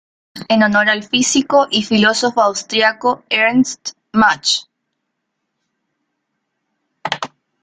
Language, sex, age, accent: Spanish, female, 19-29, Chileno: Chile, Cuyo